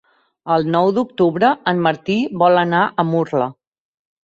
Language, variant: Catalan, Central